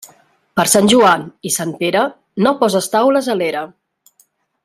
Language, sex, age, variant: Catalan, female, 40-49, Central